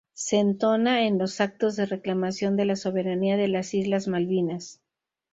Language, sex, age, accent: Spanish, female, 50-59, México